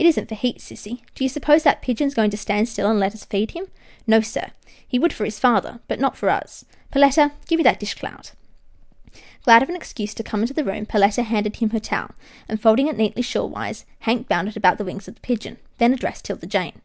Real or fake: real